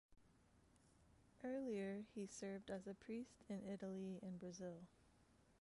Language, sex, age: English, female, 40-49